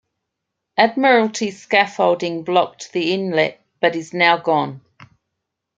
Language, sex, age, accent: English, female, 50-59, Australian English